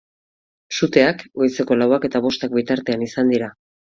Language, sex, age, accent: Basque, female, 40-49, Mendebalekoa (Araba, Bizkaia, Gipuzkoako mendebaleko herri batzuk)